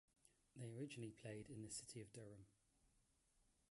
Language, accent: English, England English